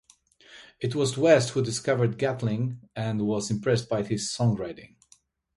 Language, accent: English, United States English; Australian English